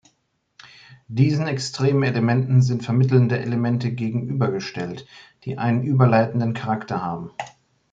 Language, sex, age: German, male, 30-39